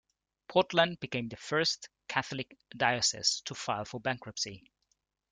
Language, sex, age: English, male, 30-39